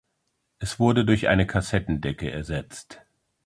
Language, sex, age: German, male, 50-59